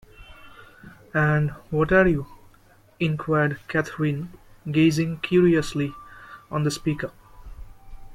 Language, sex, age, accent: English, male, 19-29, India and South Asia (India, Pakistan, Sri Lanka)